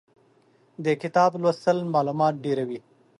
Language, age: Pashto, 30-39